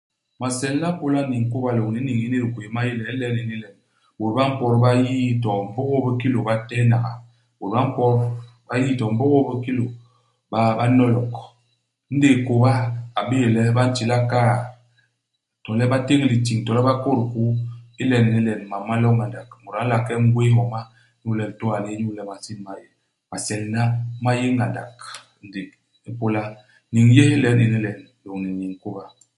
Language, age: Basaa, 40-49